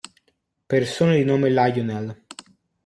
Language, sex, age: Italian, male, under 19